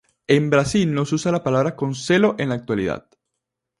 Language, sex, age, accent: Spanish, male, 19-29, Caribe: Cuba, Venezuela, Puerto Rico, República Dominicana, Panamá, Colombia caribeña, México caribeño, Costa del golfo de México